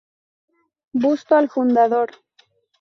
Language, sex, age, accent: Spanish, female, 19-29, México